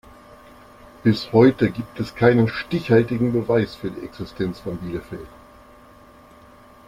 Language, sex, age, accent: German, male, 50-59, Deutschland Deutsch